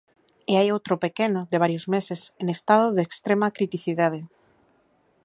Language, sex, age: Galician, female, 30-39